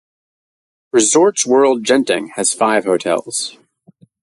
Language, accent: English, United States English